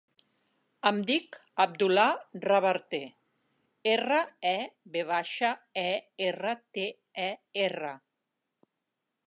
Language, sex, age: Catalan, female, 60-69